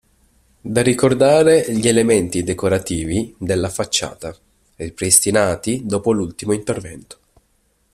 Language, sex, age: Italian, male, 19-29